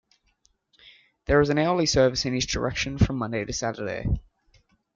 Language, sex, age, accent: English, male, under 19, Australian English